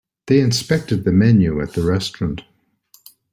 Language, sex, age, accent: English, male, 60-69, United States English